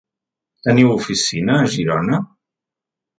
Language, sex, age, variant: Catalan, male, 30-39, Central